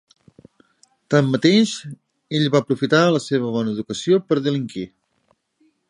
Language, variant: Catalan, Septentrional